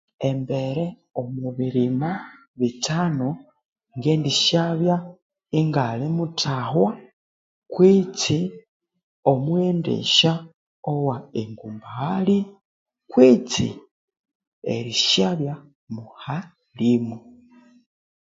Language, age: Konzo, 19-29